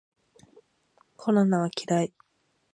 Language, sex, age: Japanese, female, 19-29